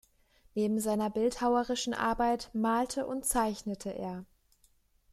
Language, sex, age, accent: German, female, 19-29, Deutschland Deutsch